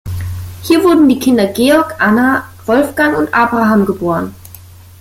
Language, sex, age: German, female, under 19